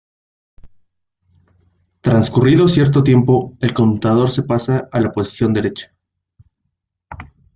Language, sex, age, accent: Spanish, male, under 19, México